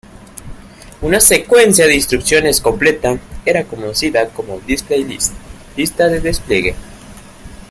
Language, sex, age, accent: Spanish, male, 19-29, México